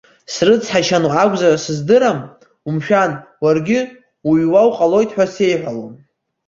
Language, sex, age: Abkhazian, male, under 19